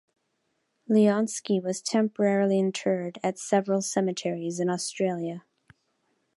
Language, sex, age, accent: English, female, 40-49, United States English